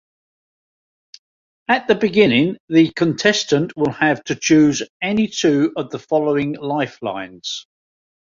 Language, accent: English, England English